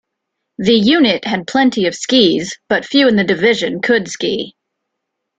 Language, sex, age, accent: English, female, 19-29, United States English